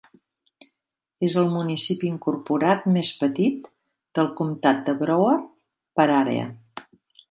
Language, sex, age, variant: Catalan, female, 60-69, Central